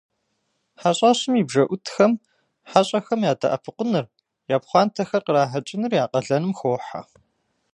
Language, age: Kabardian, 40-49